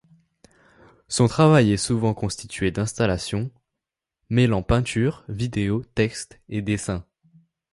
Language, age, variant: French, under 19, Français de métropole